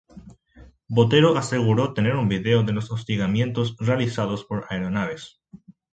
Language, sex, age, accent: Spanish, male, under 19, Rioplatense: Argentina, Uruguay, este de Bolivia, Paraguay